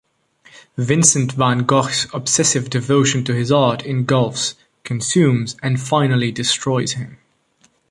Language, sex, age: English, male, 19-29